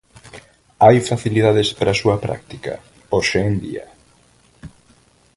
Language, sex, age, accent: Galician, male, 50-59, Normativo (estándar)